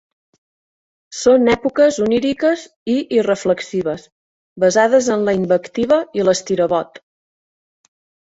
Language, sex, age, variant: Catalan, female, 30-39, Central